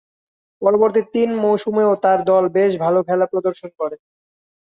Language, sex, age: Bengali, male, 19-29